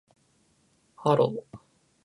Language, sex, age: Japanese, male, 19-29